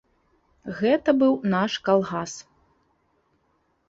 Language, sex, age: Belarusian, female, 30-39